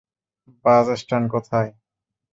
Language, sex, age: Bengali, male, 19-29